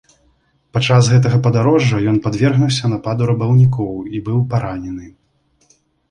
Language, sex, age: Belarusian, male, 19-29